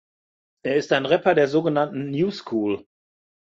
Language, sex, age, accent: German, male, 60-69, Deutschland Deutsch